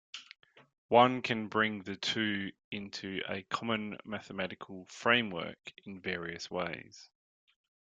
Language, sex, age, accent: English, male, 30-39, Australian English